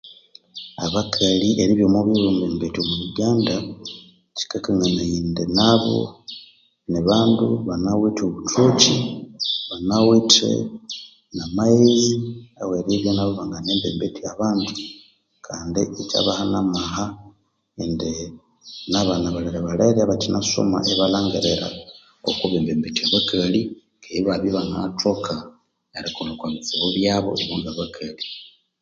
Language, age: Konzo, 19-29